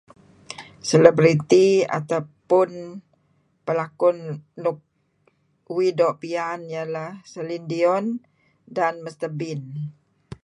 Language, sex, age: Kelabit, female, 60-69